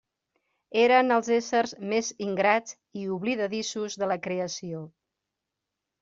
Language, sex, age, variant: Catalan, female, 40-49, Central